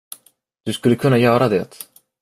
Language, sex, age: Swedish, male, under 19